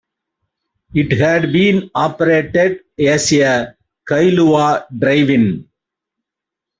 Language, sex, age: English, male, 60-69